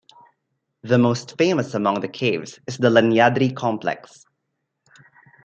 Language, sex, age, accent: English, male, 19-29, Filipino